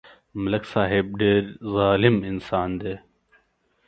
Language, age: Pashto, 19-29